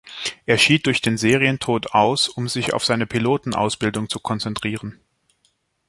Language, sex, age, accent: German, male, 19-29, Schweizerdeutsch